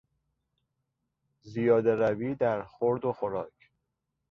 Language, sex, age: Persian, male, 30-39